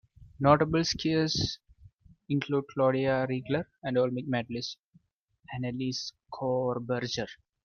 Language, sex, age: English, male, 19-29